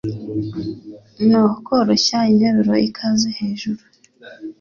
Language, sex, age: Kinyarwanda, female, under 19